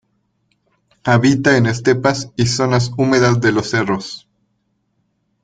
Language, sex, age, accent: Spanish, male, 30-39, México